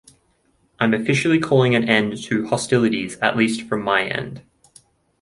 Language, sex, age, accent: English, male, 19-29, Australian English